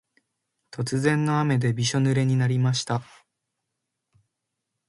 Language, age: Japanese, 19-29